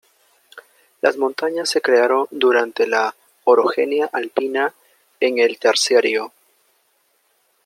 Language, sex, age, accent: Spanish, male, 19-29, Andino-Pacífico: Colombia, Perú, Ecuador, oeste de Bolivia y Venezuela andina